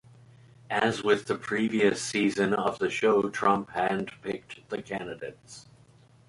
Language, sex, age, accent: English, male, 40-49, United States English